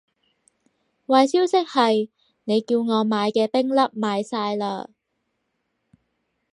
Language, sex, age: Cantonese, female, 19-29